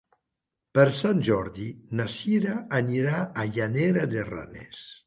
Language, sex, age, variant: Catalan, male, 60-69, Septentrional